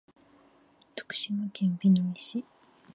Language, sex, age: Japanese, female, 19-29